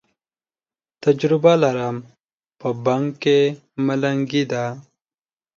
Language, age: Pashto, 19-29